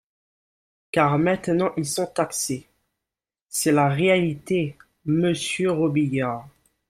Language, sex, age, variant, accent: French, male, 19-29, Français des départements et régions d'outre-mer, Français de La Réunion